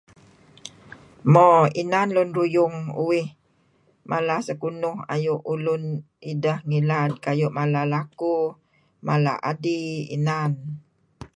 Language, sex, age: Kelabit, female, 60-69